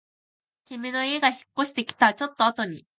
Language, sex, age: Japanese, female, under 19